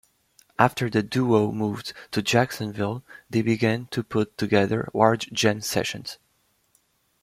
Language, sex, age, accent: English, male, 19-29, United States English